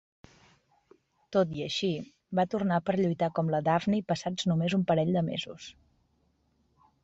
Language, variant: Catalan, Central